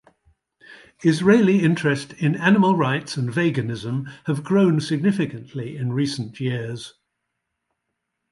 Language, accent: English, England English